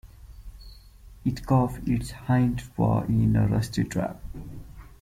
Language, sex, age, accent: English, male, 19-29, United States English